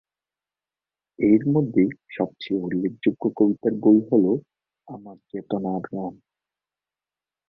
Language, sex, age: Bengali, male, 19-29